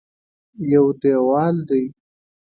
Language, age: Pashto, 19-29